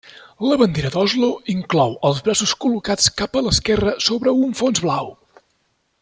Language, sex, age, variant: Catalan, male, 40-49, Central